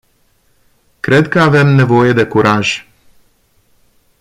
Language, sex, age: Romanian, male, 30-39